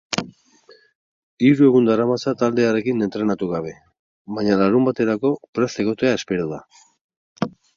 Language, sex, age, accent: Basque, male, 60-69, Mendebalekoa (Araba, Bizkaia, Gipuzkoako mendebaleko herri batzuk)